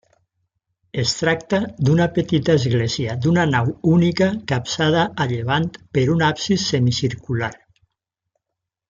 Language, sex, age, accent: Catalan, male, 60-69, valencià